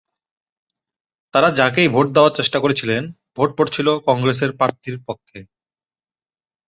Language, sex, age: Bengali, male, 30-39